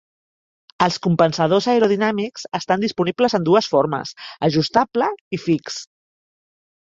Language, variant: Catalan, Central